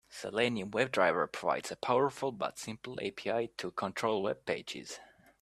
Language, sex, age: English, male, 30-39